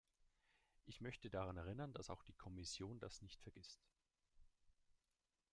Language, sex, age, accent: German, male, 30-39, Deutschland Deutsch